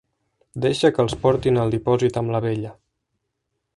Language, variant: Catalan, Central